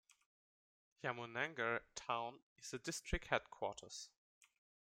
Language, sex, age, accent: English, male, 19-29, England English